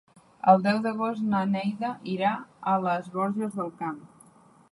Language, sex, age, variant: Catalan, female, 30-39, Central